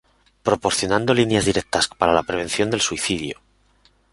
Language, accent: Spanish, España: Centro-Sur peninsular (Madrid, Toledo, Castilla-La Mancha)